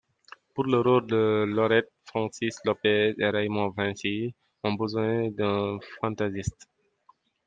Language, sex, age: French, male, 19-29